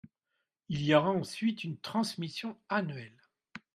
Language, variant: French, Français de métropole